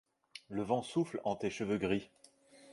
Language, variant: French, Français de métropole